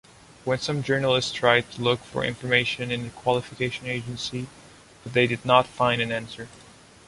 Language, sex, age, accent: English, male, 19-29, Canadian English